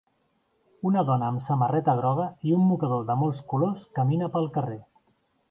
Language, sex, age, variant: Catalan, male, 40-49, Central